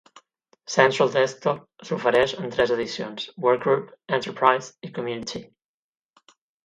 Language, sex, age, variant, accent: Catalan, male, 19-29, Central, central